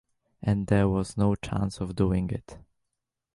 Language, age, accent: English, under 19, England English